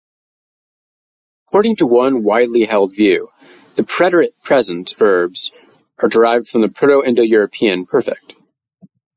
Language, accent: English, United States English